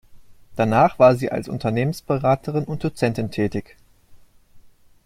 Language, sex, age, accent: German, male, 19-29, Deutschland Deutsch